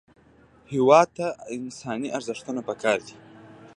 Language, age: Pashto, under 19